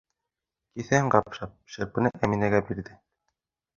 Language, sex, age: Bashkir, male, 30-39